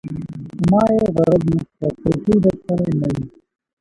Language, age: Pashto, 19-29